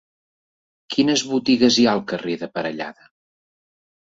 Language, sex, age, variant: Catalan, male, 50-59, Central